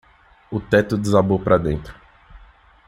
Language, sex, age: Portuguese, male, 19-29